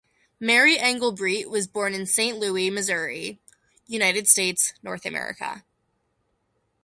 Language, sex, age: English, female, under 19